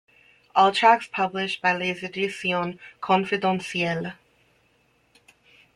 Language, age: English, 30-39